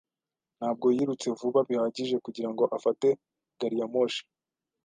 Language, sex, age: Kinyarwanda, male, 19-29